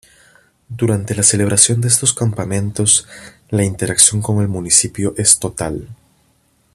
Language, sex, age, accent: Spanish, male, 30-39, Andino-Pacífico: Colombia, Perú, Ecuador, oeste de Bolivia y Venezuela andina